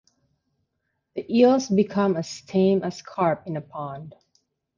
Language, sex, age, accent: English, female, 30-39, Canadian English; Filipino